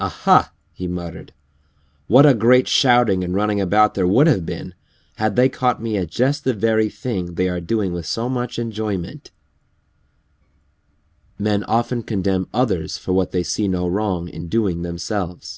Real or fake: real